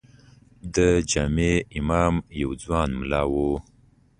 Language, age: Pashto, 19-29